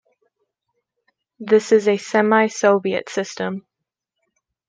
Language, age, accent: English, 19-29, United States English